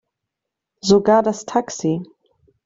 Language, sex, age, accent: German, female, 30-39, Deutschland Deutsch